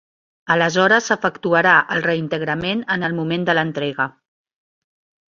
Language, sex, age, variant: Catalan, female, 50-59, Central